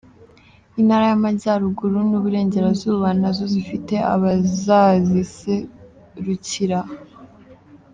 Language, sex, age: Kinyarwanda, female, 19-29